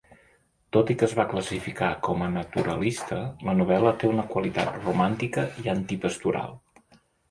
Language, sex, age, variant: Catalan, male, 50-59, Central